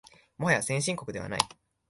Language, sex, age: Japanese, male, 19-29